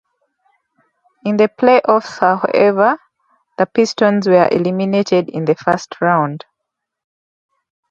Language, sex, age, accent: English, female, 19-29, England English